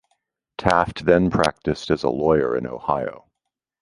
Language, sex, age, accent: English, male, 50-59, United States English